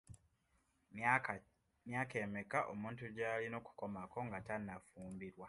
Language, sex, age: Ganda, male, 19-29